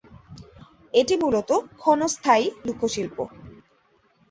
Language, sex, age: Bengali, female, 19-29